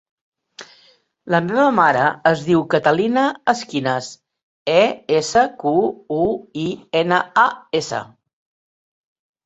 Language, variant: Catalan, Central